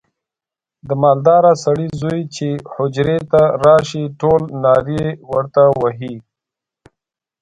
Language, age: Pashto, 40-49